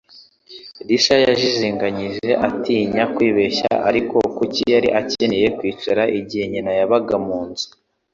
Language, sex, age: Kinyarwanda, male, 19-29